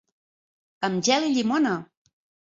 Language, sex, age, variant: Catalan, female, 40-49, Central